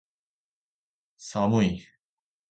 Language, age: Japanese, 30-39